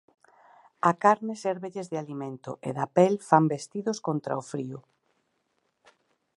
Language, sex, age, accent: Galician, female, 40-49, Oriental (común en zona oriental)